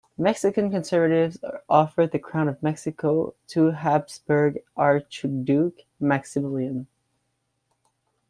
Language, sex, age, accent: English, male, 19-29, England English